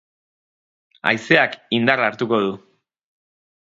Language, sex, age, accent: Basque, male, 30-39, Erdialdekoa edo Nafarra (Gipuzkoa, Nafarroa)